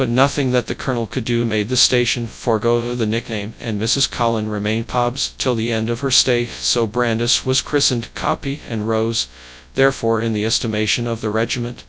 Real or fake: fake